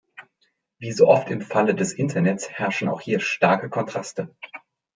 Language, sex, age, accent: German, male, 40-49, Deutschland Deutsch